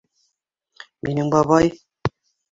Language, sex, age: Bashkir, female, 60-69